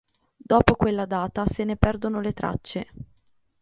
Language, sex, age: Italian, female, 30-39